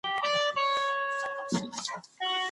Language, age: Pashto, 30-39